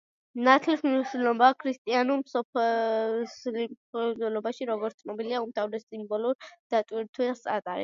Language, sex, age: Georgian, female, under 19